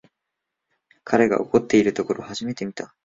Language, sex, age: Japanese, male, 19-29